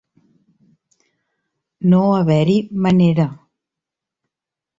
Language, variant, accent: Catalan, Central, Barceloní